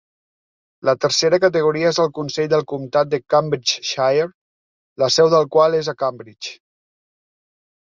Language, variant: Catalan, Nord-Occidental